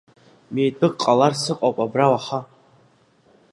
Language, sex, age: Abkhazian, female, 30-39